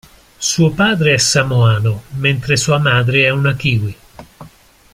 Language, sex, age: Italian, male, 50-59